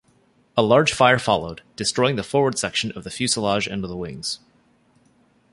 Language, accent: English, United States English